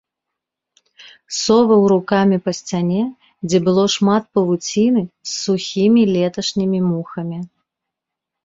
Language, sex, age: Belarusian, female, 30-39